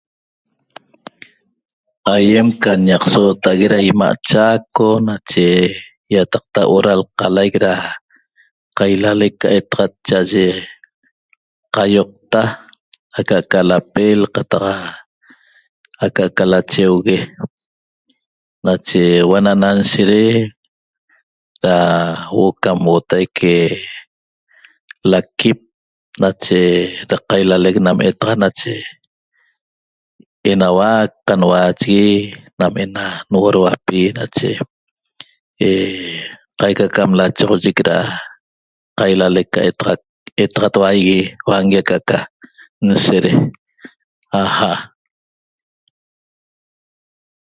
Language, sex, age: Toba, male, 60-69